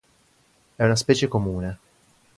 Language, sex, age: Italian, male, 19-29